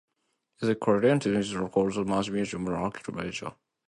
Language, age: English, 19-29